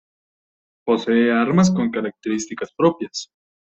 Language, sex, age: Spanish, male, 19-29